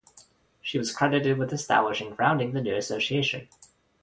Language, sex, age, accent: English, male, under 19, United States English